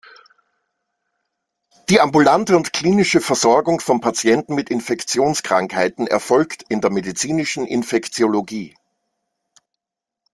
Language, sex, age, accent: German, male, 40-49, Österreichisches Deutsch